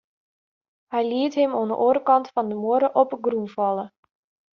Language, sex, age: Western Frisian, female, 30-39